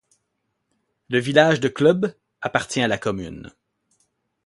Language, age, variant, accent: French, 40-49, Français d'Amérique du Nord, Français du Canada